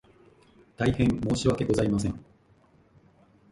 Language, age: Japanese, 50-59